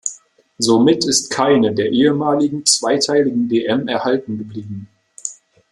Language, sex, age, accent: German, male, 19-29, Deutschland Deutsch